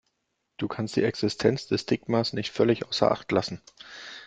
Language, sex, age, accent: German, male, 40-49, Deutschland Deutsch